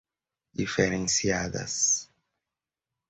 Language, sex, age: Portuguese, male, 30-39